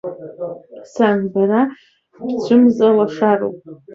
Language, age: Abkhazian, under 19